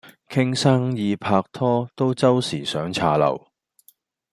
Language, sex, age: Cantonese, male, 40-49